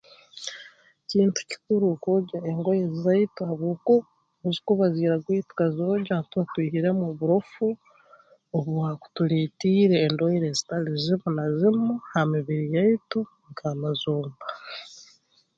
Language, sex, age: Tooro, female, 19-29